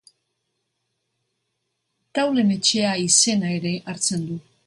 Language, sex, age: Basque, female, 60-69